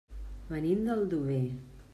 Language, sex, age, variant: Catalan, female, 40-49, Central